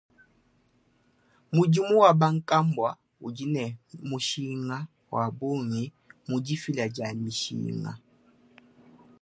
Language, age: Luba-Lulua, 19-29